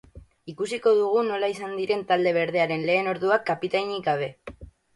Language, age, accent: Basque, under 19, Batua